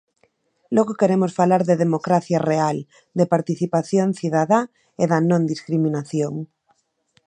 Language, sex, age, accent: Galician, female, 30-39, Normativo (estándar)